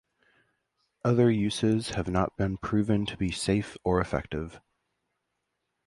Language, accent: English, United States English